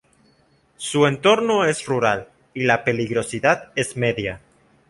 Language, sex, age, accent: Spanish, male, 19-29, México